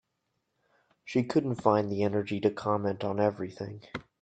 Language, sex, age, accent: English, male, 19-29, United States English